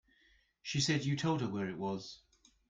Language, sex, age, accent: English, male, 40-49, England English